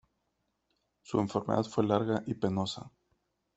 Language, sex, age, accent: Spanish, male, 30-39, México